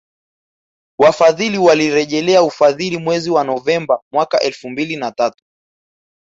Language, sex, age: Swahili, male, 19-29